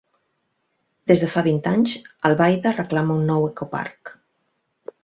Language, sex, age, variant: Catalan, female, 40-49, Central